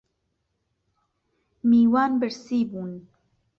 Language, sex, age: Central Kurdish, female, 19-29